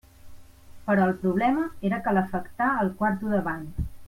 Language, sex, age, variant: Catalan, female, 30-39, Central